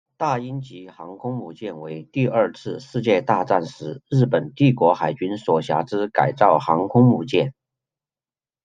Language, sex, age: Chinese, male, 40-49